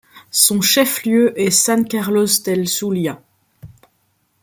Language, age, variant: French, 19-29, Français de métropole